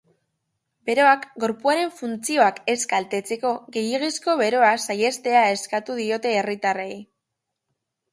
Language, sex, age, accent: Basque, female, under 19, Mendebalekoa (Araba, Bizkaia, Gipuzkoako mendebaleko herri batzuk)